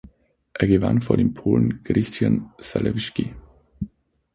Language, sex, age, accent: German, male, 19-29, Österreichisches Deutsch